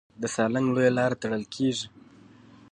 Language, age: Pashto, 19-29